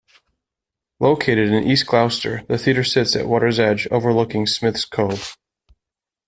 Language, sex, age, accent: English, male, 40-49, United States English